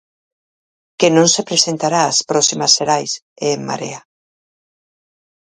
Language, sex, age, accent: Galician, female, 50-59, Normativo (estándar)